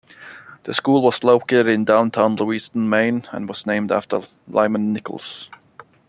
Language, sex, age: English, male, 30-39